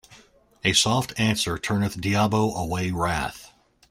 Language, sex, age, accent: English, male, 40-49, United States English